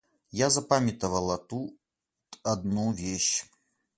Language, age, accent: Russian, 19-29, Русский